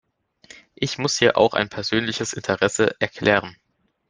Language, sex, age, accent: German, male, under 19, Deutschland Deutsch